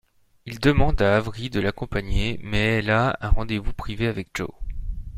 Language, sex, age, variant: French, male, 30-39, Français de métropole